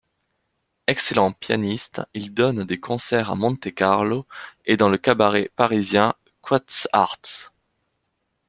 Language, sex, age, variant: French, male, 30-39, Français de métropole